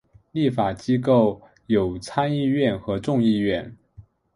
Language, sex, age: Chinese, male, 30-39